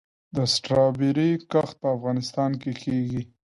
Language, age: Pashto, 19-29